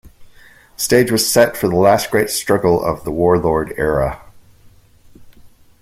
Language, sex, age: English, male, 50-59